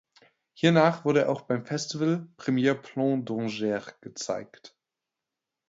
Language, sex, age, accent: German, male, 19-29, Deutschland Deutsch